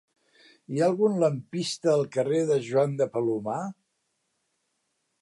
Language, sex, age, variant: Catalan, male, 60-69, Central